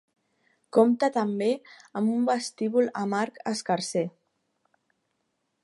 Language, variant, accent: Catalan, Central, central